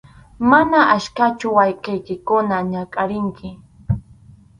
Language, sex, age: Arequipa-La Unión Quechua, female, under 19